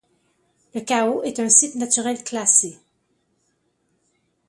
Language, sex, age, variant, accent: French, female, 50-59, Français d'Amérique du Nord, Français du Canada